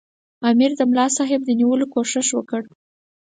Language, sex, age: Pashto, female, under 19